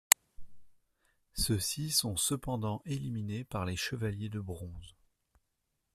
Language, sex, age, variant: French, male, 30-39, Français de métropole